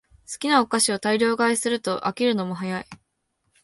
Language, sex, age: Japanese, female, under 19